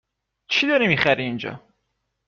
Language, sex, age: Persian, male, 19-29